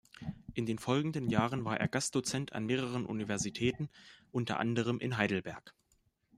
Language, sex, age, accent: German, male, 19-29, Deutschland Deutsch